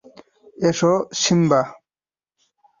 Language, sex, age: Bengali, male, 19-29